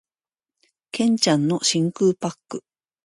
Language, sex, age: Japanese, female, 40-49